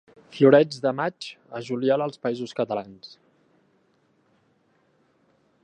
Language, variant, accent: Catalan, Central, central